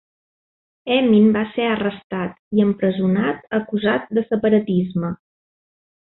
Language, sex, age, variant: Catalan, female, 40-49, Central